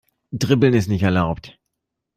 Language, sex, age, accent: German, male, 30-39, Deutschland Deutsch